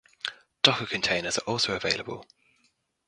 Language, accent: English, England English